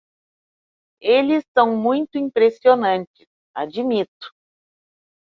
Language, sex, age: Portuguese, female, 50-59